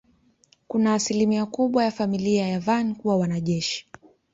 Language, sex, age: Swahili, female, 19-29